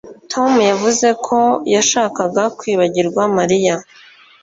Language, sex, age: Kinyarwanda, female, 19-29